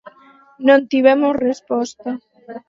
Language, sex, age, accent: Galician, female, 19-29, Atlántico (seseo e gheada)